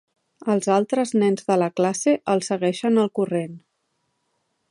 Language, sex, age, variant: Catalan, female, 40-49, Central